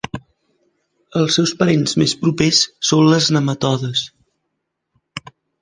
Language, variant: Catalan, Central